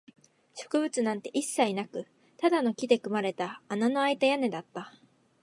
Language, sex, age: Japanese, female, 19-29